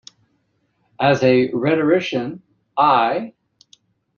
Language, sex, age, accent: English, male, 50-59, United States English